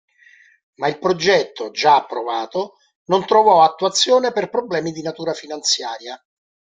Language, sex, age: Italian, male, 60-69